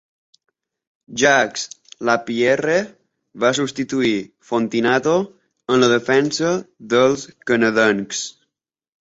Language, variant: Catalan, Balear